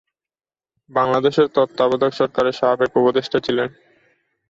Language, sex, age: Bengali, male, 19-29